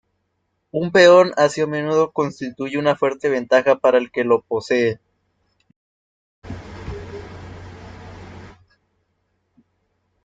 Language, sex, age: Spanish, male, under 19